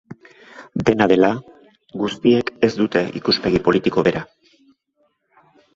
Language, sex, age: Basque, male, 50-59